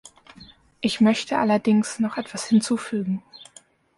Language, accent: German, Deutschland Deutsch